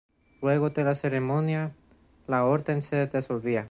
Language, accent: Spanish, Andino-Pacífico: Colombia, Perú, Ecuador, oeste de Bolivia y Venezuela andina